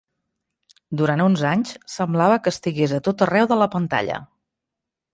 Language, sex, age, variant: Catalan, female, 40-49, Central